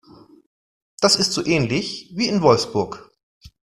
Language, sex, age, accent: German, male, 40-49, Deutschland Deutsch